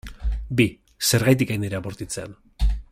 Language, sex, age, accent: Basque, male, 19-29, Erdialdekoa edo Nafarra (Gipuzkoa, Nafarroa)